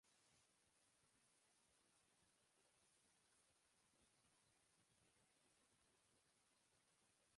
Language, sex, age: Hungarian, female, 50-59